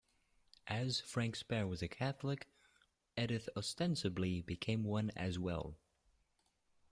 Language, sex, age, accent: English, male, 19-29, United States English